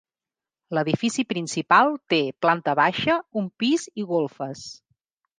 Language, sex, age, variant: Catalan, female, 40-49, Central